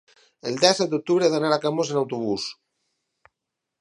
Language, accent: Catalan, valencià